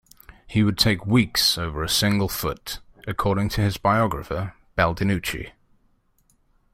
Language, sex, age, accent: English, male, 19-29, England English